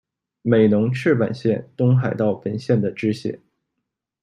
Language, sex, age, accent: Chinese, male, 19-29, 出生地：吉林省